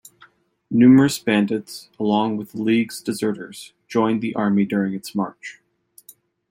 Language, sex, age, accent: English, male, 30-39, United States English